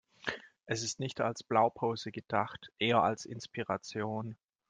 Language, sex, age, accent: German, male, 19-29, Deutschland Deutsch